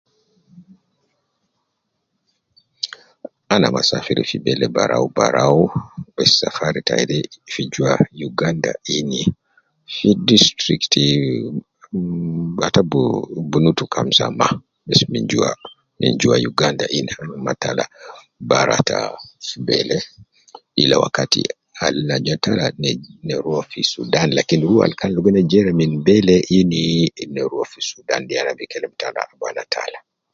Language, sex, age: Nubi, male, 50-59